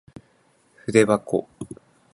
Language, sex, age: Japanese, male, 19-29